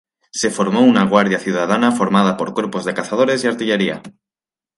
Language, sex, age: Spanish, male, 19-29